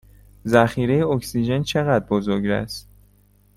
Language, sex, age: Persian, male, 19-29